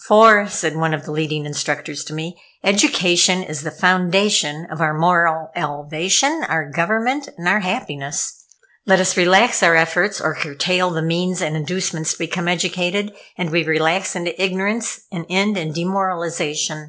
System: none